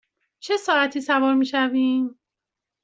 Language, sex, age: Persian, female, 40-49